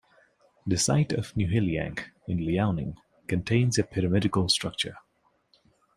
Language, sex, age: English, male, 19-29